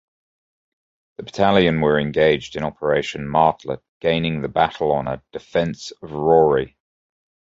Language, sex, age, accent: English, male, 30-39, England English